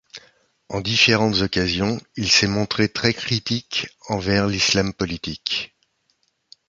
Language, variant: French, Français de métropole